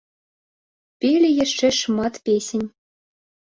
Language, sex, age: Belarusian, female, 19-29